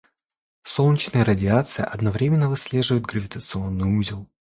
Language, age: Russian, 19-29